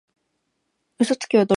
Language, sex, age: Japanese, female, 19-29